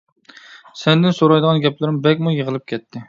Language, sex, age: Uyghur, male, 30-39